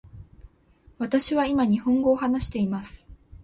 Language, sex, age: Japanese, female, 19-29